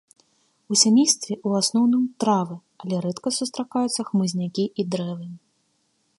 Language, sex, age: Belarusian, female, 30-39